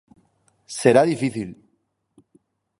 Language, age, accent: Galician, 19-29, Normativo (estándar)